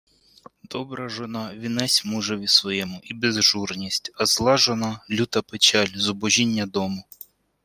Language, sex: Ukrainian, male